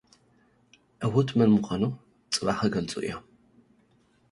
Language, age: Tigrinya, 40-49